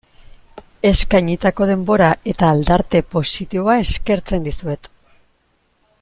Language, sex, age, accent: Basque, female, 19-29, Mendebalekoa (Araba, Bizkaia, Gipuzkoako mendebaleko herri batzuk)